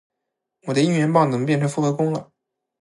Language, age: Chinese, 19-29